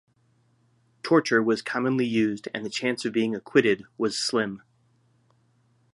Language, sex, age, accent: English, male, 50-59, United States English